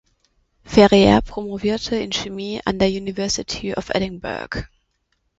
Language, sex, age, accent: German, female, 19-29, Deutschland Deutsch